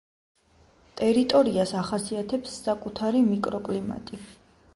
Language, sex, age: Georgian, female, 30-39